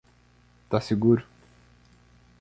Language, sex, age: Portuguese, male, 19-29